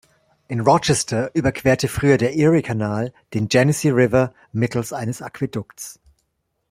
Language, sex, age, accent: German, male, 40-49, Deutschland Deutsch